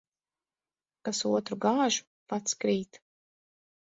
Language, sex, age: Latvian, female, 40-49